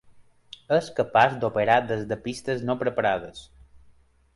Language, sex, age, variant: Catalan, male, 30-39, Balear